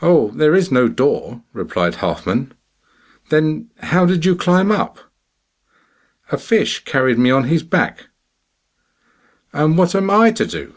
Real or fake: real